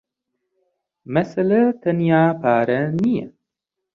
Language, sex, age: Central Kurdish, male, 19-29